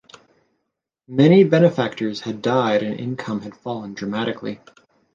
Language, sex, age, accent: English, male, 30-39, United States English